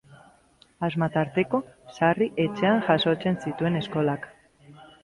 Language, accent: Basque, Mendebalekoa (Araba, Bizkaia, Gipuzkoako mendebaleko herri batzuk)